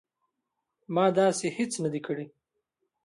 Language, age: Pashto, 19-29